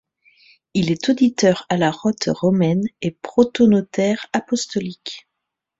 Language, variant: French, Français de métropole